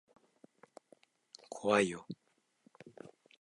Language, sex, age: Japanese, male, 19-29